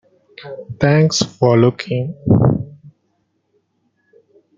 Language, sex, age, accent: English, male, 19-29, United States English